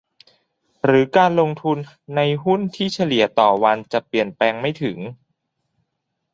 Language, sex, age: Thai, male, 19-29